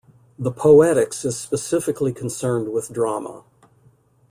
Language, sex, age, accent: English, male, 60-69, United States English